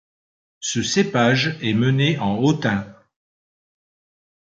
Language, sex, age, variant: French, male, 50-59, Français de métropole